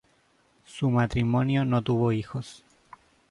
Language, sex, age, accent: Spanish, male, 19-29, Chileno: Chile, Cuyo